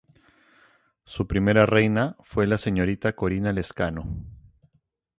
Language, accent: Spanish, Andino-Pacífico: Colombia, Perú, Ecuador, oeste de Bolivia y Venezuela andina